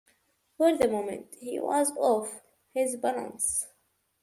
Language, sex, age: English, female, 40-49